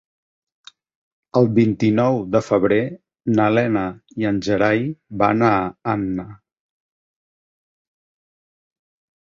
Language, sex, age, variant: Catalan, male, 50-59, Central